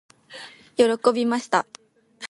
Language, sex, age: Japanese, female, 19-29